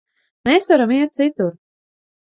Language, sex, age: Latvian, female, 40-49